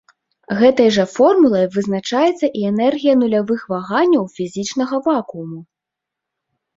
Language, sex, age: Belarusian, female, 30-39